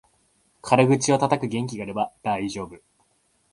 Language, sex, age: Japanese, male, 19-29